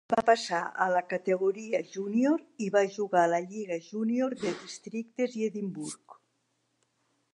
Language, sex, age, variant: Catalan, female, 60-69, Central